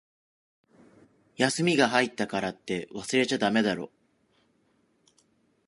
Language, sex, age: Japanese, male, 19-29